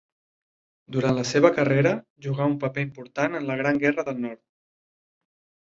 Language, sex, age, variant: Catalan, male, 30-39, Central